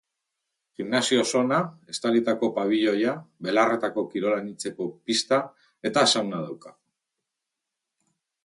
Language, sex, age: Basque, male, 40-49